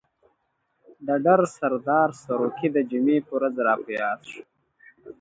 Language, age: Pashto, 30-39